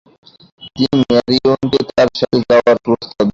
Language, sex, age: Bengali, male, 19-29